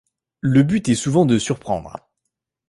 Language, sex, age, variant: French, male, 19-29, Français de métropole